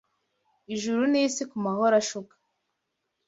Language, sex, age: Kinyarwanda, female, 19-29